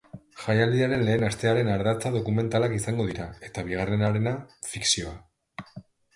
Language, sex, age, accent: Basque, male, 30-39, Mendebalekoa (Araba, Bizkaia, Gipuzkoako mendebaleko herri batzuk)